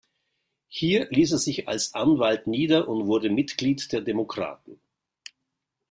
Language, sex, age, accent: German, male, 50-59, Schweizerdeutsch